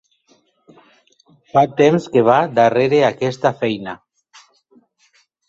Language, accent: Catalan, valencià